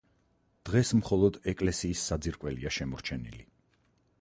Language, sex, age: Georgian, male, 40-49